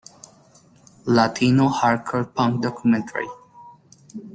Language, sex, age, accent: Spanish, male, 40-49, Andino-Pacífico: Colombia, Perú, Ecuador, oeste de Bolivia y Venezuela andina